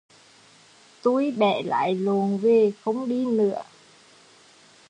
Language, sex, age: Vietnamese, female, 30-39